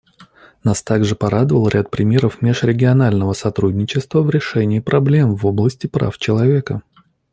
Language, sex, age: Russian, male, 30-39